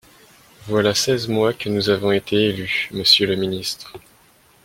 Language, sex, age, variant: French, male, 19-29, Français de métropole